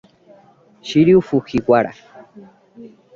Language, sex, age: Spanish, male, 30-39